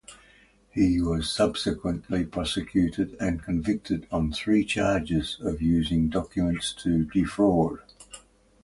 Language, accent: English, Australian English